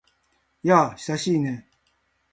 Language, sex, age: Japanese, male, 60-69